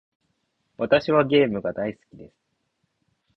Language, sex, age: Japanese, male, 19-29